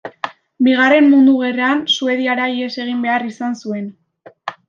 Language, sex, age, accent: Basque, female, under 19, Mendebalekoa (Araba, Bizkaia, Gipuzkoako mendebaleko herri batzuk)